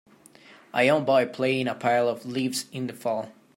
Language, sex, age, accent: English, male, 19-29, United States English